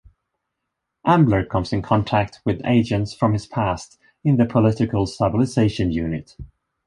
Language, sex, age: English, male, 40-49